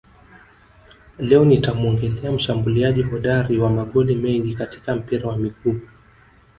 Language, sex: Swahili, male